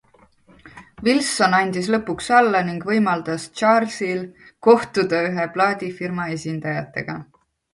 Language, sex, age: Estonian, female, 30-39